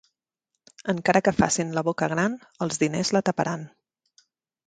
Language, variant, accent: Catalan, Central, central